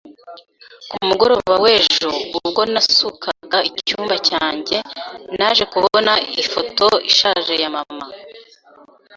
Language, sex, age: Kinyarwanda, female, 19-29